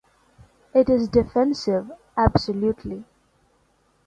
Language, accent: English, United States English; India and South Asia (India, Pakistan, Sri Lanka)